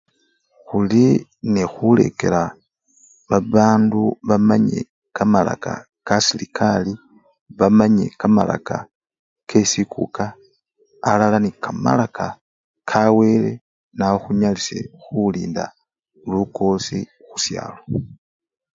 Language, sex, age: Luyia, male, 40-49